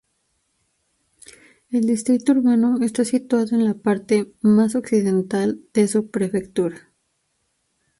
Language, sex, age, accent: Spanish, female, 19-29, México